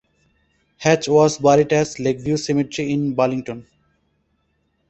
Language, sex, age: English, male, 30-39